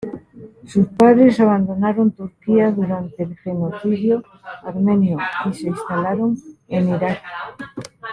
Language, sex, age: Spanish, female, 80-89